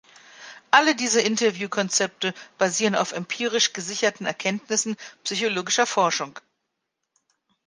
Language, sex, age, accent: German, female, 50-59, Deutschland Deutsch